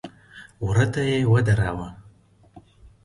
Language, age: Pashto, 30-39